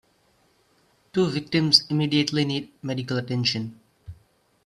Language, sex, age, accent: English, male, 30-39, India and South Asia (India, Pakistan, Sri Lanka)